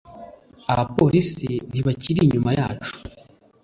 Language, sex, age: Kinyarwanda, male, 19-29